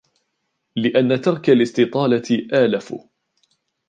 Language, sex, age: Arabic, male, 19-29